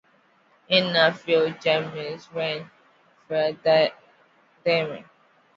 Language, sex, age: French, female, 19-29